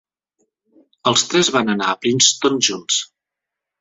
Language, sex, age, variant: Catalan, male, 30-39, Central